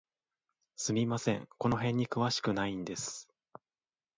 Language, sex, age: Japanese, male, 19-29